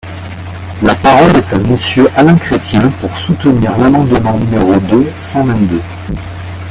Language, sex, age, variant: French, male, 30-39, Français de métropole